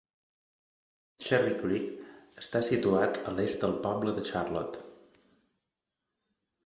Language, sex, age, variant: Catalan, male, 40-49, Balear